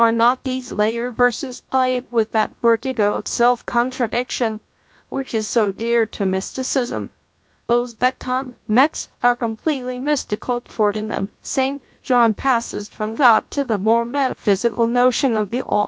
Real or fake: fake